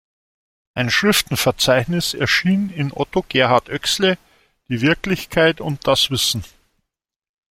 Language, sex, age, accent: German, male, 50-59, Deutschland Deutsch